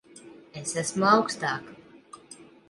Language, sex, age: Latvian, female, 30-39